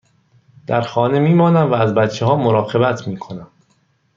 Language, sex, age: Persian, male, 30-39